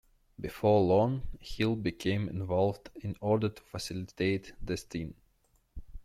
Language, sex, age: English, male, 19-29